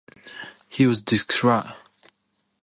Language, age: English, 19-29